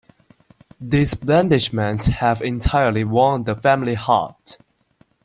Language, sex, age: English, male, under 19